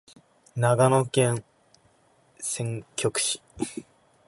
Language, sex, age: Japanese, male, 19-29